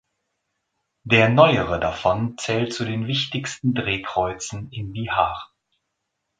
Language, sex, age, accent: German, male, 40-49, Deutschland Deutsch